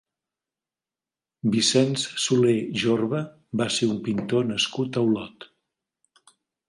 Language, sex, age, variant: Catalan, male, 60-69, Nord-Occidental